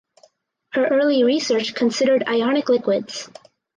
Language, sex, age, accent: English, female, under 19, United States English